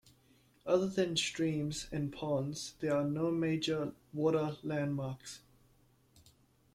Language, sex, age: English, male, 19-29